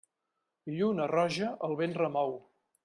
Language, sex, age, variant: Catalan, male, 50-59, Central